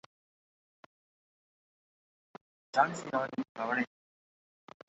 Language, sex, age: Tamil, male, 19-29